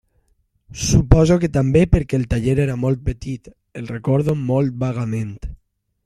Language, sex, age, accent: Catalan, male, under 19, valencià